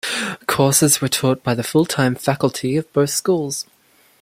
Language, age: English, under 19